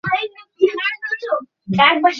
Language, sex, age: Bengali, male, 40-49